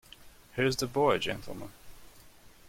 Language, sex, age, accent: English, male, 19-29, United States English